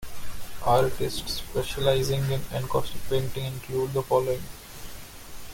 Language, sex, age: English, male, 19-29